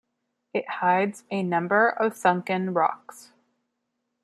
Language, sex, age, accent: English, female, 19-29, United States English